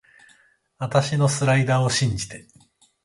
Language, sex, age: Japanese, male, 30-39